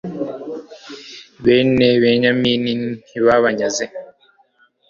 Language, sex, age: Kinyarwanda, male, 19-29